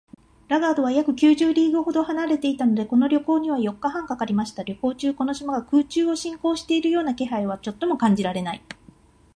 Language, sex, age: Japanese, female, 50-59